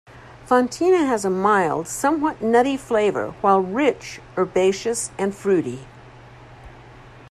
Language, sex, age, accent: English, female, 60-69, United States English